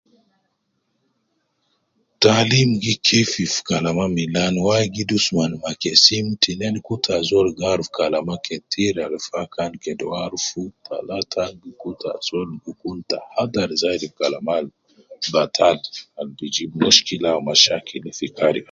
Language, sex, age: Nubi, male, 30-39